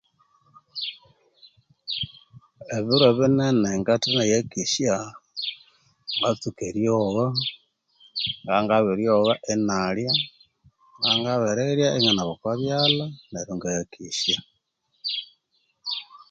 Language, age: Konzo, 40-49